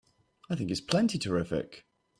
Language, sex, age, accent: English, male, 19-29, Welsh English